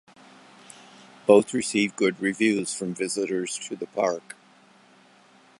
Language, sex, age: English, male, 70-79